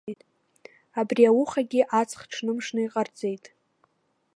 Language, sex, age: Abkhazian, female, under 19